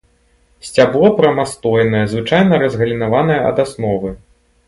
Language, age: Belarusian, 19-29